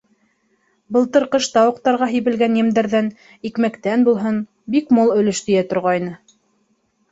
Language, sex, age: Bashkir, female, 19-29